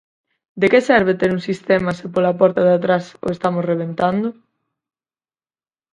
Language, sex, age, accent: Galician, female, under 19, Central (gheada); Normativo (estándar)